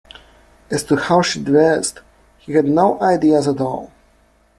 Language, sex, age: English, male, 30-39